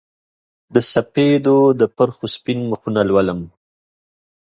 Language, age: Pashto, 30-39